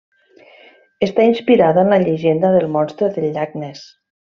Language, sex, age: Catalan, female, 50-59